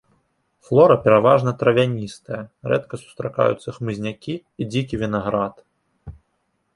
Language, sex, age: Belarusian, male, 19-29